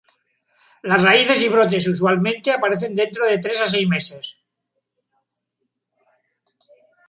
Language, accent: Spanish, España: Sur peninsular (Andalucia, Extremadura, Murcia)